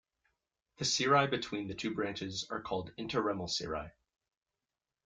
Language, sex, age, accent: English, male, 19-29, United States English